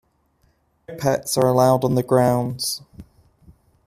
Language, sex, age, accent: English, male, 19-29, England English